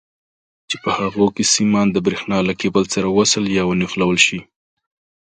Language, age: Pashto, 30-39